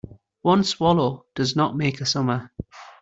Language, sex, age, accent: English, male, 30-39, England English